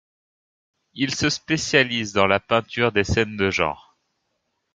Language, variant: French, Français de métropole